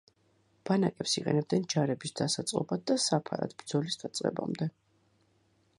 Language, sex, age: Georgian, female, 40-49